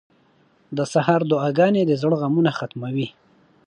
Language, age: Pashto, 30-39